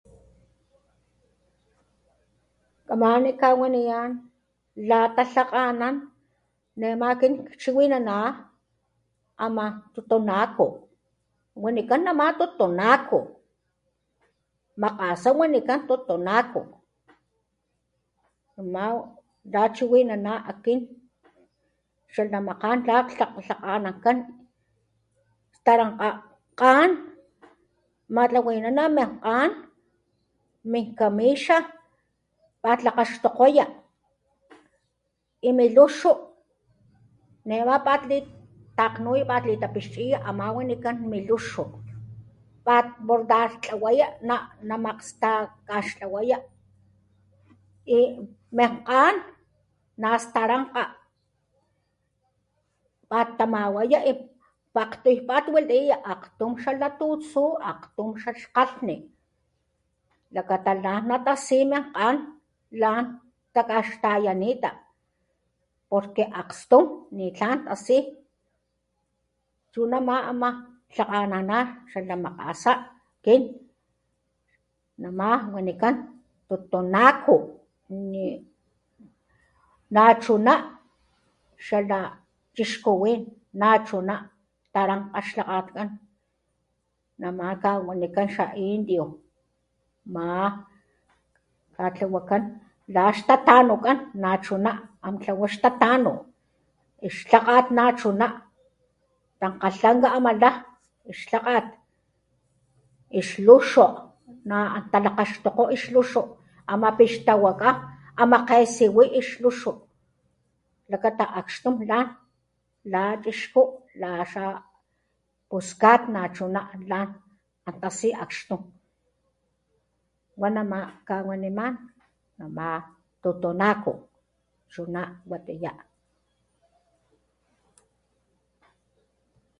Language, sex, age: Papantla Totonac, female, 40-49